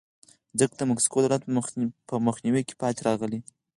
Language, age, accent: Pashto, 19-29, کندهاری لهجه